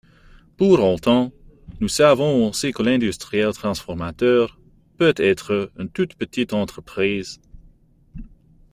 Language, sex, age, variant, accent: French, male, 30-39, Français d'Amérique du Nord, Français du Canada